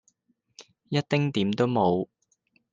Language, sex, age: Cantonese, male, 19-29